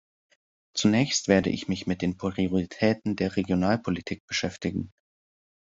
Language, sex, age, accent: German, male, 19-29, Deutschland Deutsch